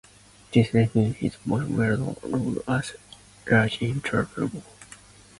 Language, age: English, 19-29